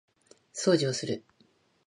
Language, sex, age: Japanese, female, 50-59